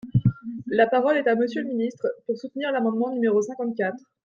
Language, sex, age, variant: French, female, 19-29, Français de métropole